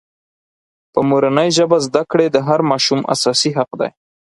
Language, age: Pashto, 19-29